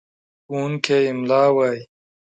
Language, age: Pashto, 30-39